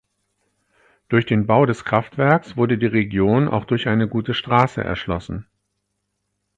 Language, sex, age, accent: German, male, 40-49, Deutschland Deutsch